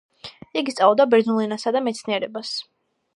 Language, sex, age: Georgian, female, under 19